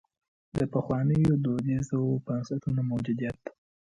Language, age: Pashto, under 19